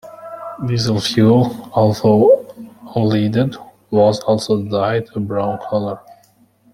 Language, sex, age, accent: English, male, 30-39, United States English